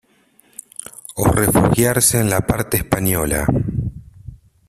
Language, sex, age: Spanish, male, 40-49